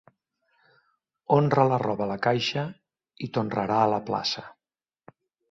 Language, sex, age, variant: Catalan, male, 50-59, Nord-Occidental